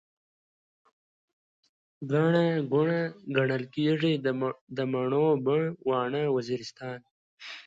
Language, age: Pashto, under 19